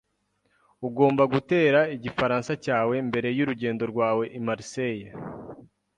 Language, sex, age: Kinyarwanda, male, 19-29